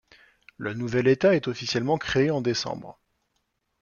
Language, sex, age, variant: French, male, 30-39, Français de métropole